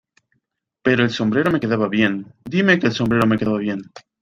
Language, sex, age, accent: Spanish, male, 19-29, Andino-Pacífico: Colombia, Perú, Ecuador, oeste de Bolivia y Venezuela andina